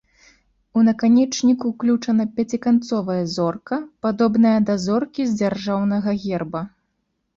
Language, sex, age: Belarusian, female, 19-29